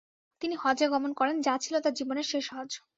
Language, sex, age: Bengali, female, 19-29